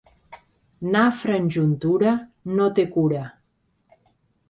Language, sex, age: Catalan, female, 40-49